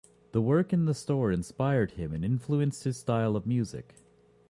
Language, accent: English, Canadian English